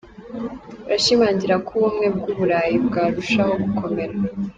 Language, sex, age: Kinyarwanda, female, 19-29